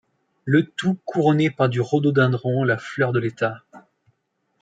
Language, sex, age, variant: French, male, 19-29, Français de métropole